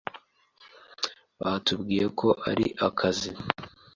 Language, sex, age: Kinyarwanda, male, 19-29